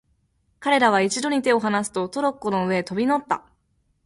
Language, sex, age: Japanese, female, 19-29